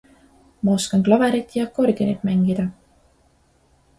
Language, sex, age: Estonian, female, 19-29